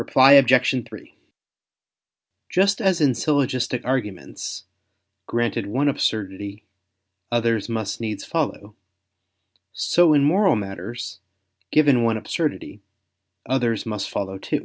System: none